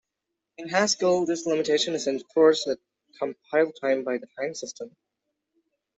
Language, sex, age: English, male, under 19